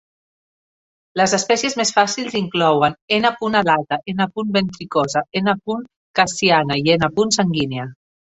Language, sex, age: Catalan, female, 40-49